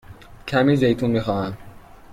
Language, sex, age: Persian, male, 19-29